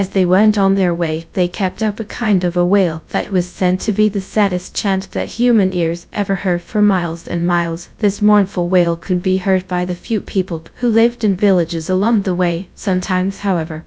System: TTS, GradTTS